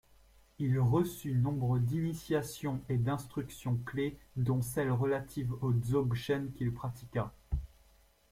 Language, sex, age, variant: French, male, 19-29, Français de métropole